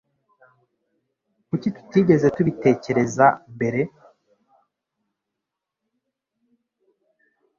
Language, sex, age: Kinyarwanda, male, 30-39